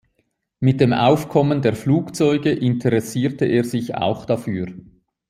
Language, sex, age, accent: German, male, 40-49, Schweizerdeutsch